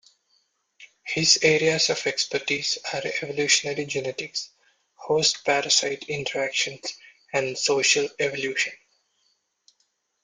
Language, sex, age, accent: English, male, 19-29, India and South Asia (India, Pakistan, Sri Lanka)